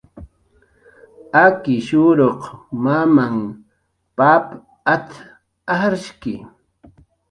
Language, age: Jaqaru, 40-49